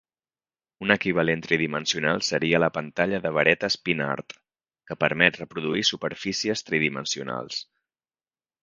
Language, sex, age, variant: Catalan, male, 30-39, Central